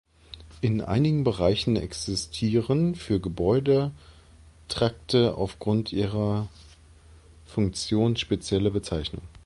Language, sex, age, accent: German, male, 30-39, Deutschland Deutsch